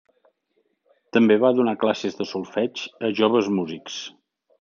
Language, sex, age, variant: Catalan, male, 50-59, Central